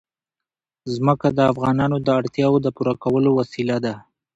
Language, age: Pashto, 19-29